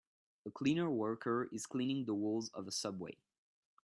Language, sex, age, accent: English, male, under 19, United States English